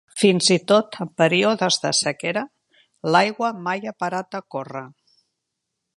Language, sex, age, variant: Catalan, female, 70-79, Central